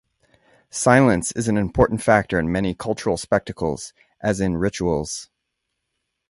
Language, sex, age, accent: English, male, 40-49, United States English